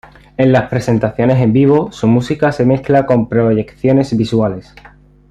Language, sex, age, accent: Spanish, male, under 19, España: Sur peninsular (Andalucia, Extremadura, Murcia)